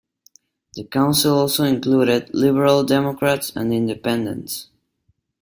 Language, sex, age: English, male, under 19